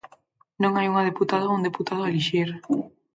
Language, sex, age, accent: Galician, female, 19-29, Normativo (estándar)